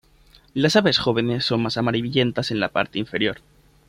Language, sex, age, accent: Spanish, male, 19-29, España: Centro-Sur peninsular (Madrid, Toledo, Castilla-La Mancha)